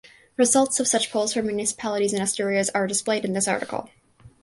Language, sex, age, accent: English, female, 19-29, Canadian English